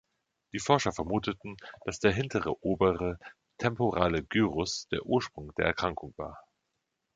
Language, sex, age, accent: German, male, 30-39, Deutschland Deutsch